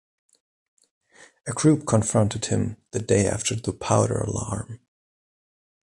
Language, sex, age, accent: English, male, 30-39, German English